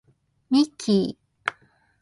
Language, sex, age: Japanese, female, 19-29